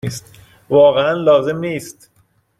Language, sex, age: Persian, male, 30-39